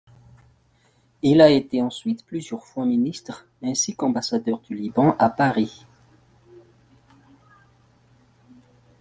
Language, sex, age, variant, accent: French, male, 30-39, Français d'Afrique subsaharienne et des îles africaines, Français de Madagascar